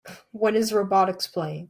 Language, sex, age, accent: English, male, under 19, United States English